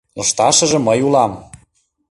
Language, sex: Mari, male